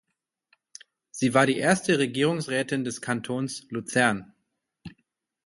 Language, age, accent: German, 40-49, Deutschland Deutsch